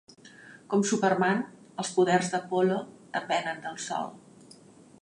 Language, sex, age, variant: Catalan, female, 50-59, Central